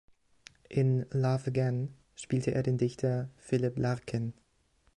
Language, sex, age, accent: German, male, 19-29, Deutschland Deutsch